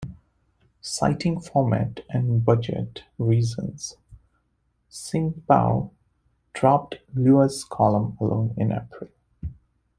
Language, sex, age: English, male, 19-29